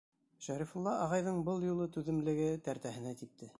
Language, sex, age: Bashkir, male, 40-49